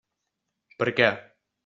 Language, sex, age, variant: Catalan, male, under 19, Balear